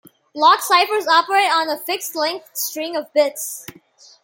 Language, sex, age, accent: English, male, under 19, United States English